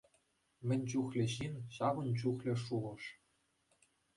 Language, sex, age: Chuvash, male, 19-29